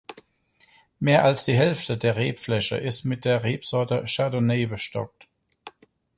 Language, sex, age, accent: German, male, 40-49, Deutschland Deutsch